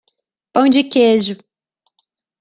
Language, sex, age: Portuguese, female, 30-39